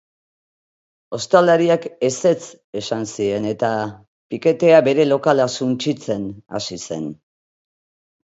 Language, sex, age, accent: Basque, female, 50-59, Mendebalekoa (Araba, Bizkaia, Gipuzkoako mendebaleko herri batzuk)